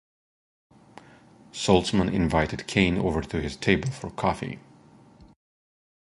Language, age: English, 30-39